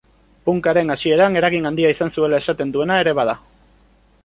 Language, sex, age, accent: Basque, male, 19-29, Erdialdekoa edo Nafarra (Gipuzkoa, Nafarroa)